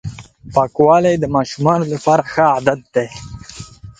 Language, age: Pashto, under 19